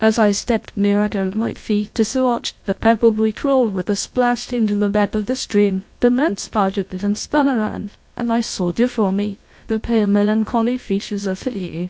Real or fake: fake